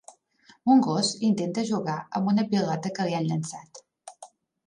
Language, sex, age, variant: Catalan, female, 30-39, Central